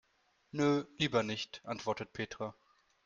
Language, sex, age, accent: German, male, 19-29, Deutschland Deutsch